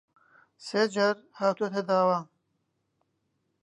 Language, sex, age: Central Kurdish, male, 19-29